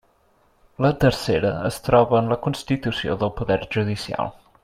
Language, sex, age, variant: Catalan, male, 19-29, Central